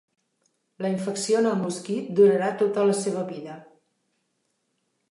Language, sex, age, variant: Catalan, female, 60-69, Central